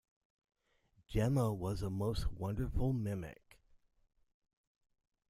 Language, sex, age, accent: English, male, 40-49, United States English